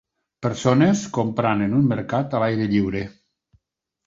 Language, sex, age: Catalan, male, 60-69